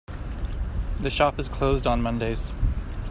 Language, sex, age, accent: English, male, 40-49, United States English